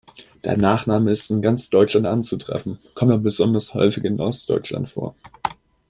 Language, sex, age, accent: German, male, under 19, Deutschland Deutsch